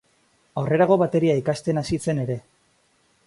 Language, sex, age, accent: Basque, male, under 19, Mendebalekoa (Araba, Bizkaia, Gipuzkoako mendebaleko herri batzuk)